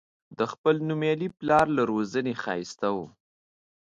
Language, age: Pashto, 19-29